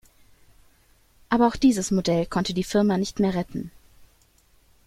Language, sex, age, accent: German, female, 30-39, Deutschland Deutsch